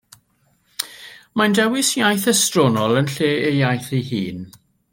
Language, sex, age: Welsh, male, 50-59